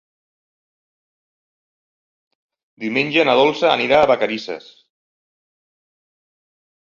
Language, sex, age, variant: Catalan, male, 40-49, Central